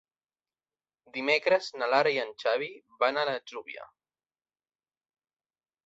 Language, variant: Catalan, Central